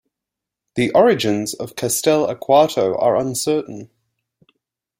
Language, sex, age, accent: English, male, 19-29, Australian English